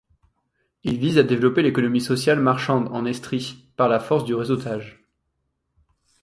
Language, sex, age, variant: French, male, 19-29, Français de métropole